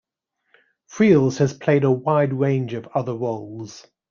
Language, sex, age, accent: English, male, 50-59, England English